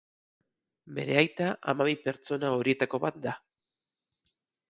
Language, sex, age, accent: Basque, male, 40-49, Mendebalekoa (Araba, Bizkaia, Gipuzkoako mendebaleko herri batzuk)